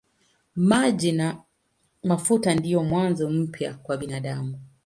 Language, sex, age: Swahili, female, 30-39